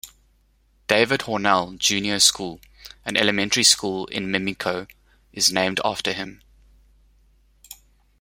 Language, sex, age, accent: English, male, 30-39, Southern African (South Africa, Zimbabwe, Namibia)